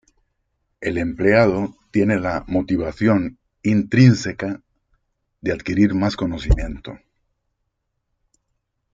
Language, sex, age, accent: Spanish, male, 60-69, América central